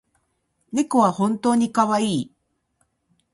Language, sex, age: Japanese, female, 50-59